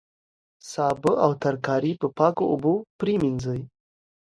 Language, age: Pashto, under 19